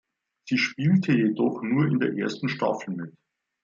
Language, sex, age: German, male, 60-69